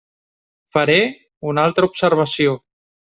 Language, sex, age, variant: Catalan, male, 30-39, Central